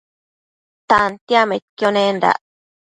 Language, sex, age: Matsés, female, 30-39